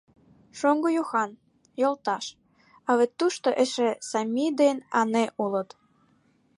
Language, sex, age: Mari, female, 19-29